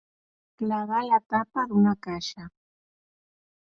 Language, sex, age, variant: Catalan, male, under 19, Central